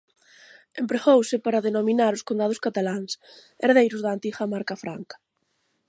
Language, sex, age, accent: Galician, female, 30-39, Central (gheada); Normativo (estándar)